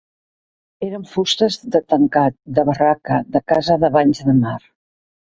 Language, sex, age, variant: Catalan, female, 70-79, Central